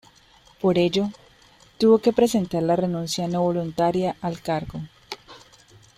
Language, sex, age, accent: Spanish, female, 19-29, Andino-Pacífico: Colombia, Perú, Ecuador, oeste de Bolivia y Venezuela andina